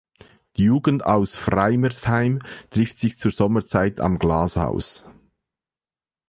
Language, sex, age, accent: German, male, 40-49, Schweizerdeutsch